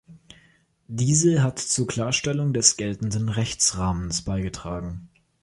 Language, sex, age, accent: German, male, under 19, Deutschland Deutsch